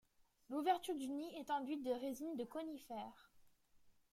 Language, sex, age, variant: French, female, under 19, Français de métropole